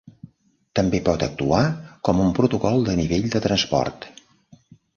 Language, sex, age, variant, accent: Catalan, male, 70-79, Central, central